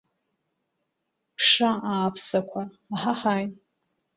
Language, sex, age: Abkhazian, female, 30-39